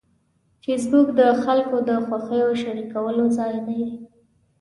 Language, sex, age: Pashto, female, 19-29